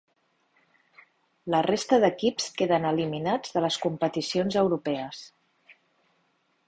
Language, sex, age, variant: Catalan, female, 40-49, Septentrional